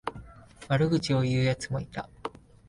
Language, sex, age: Japanese, male, 19-29